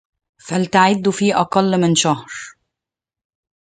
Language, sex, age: Arabic, female, 19-29